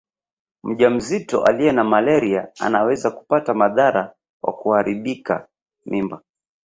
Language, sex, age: Swahili, male, 30-39